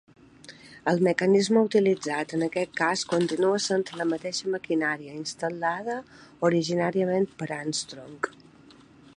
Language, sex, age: Catalan, female, 40-49